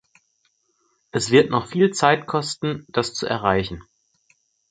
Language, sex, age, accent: German, male, 40-49, Deutschland Deutsch